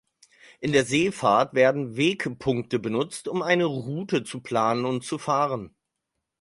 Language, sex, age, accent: German, male, 30-39, Deutschland Deutsch